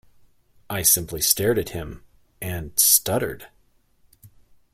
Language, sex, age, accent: English, male, 30-39, Canadian English